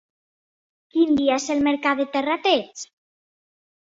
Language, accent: Catalan, valencià